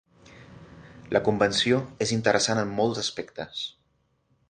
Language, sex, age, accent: Catalan, male, 30-39, central; septentrional